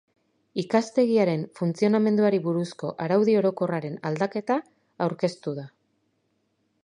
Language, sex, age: Basque, female, 40-49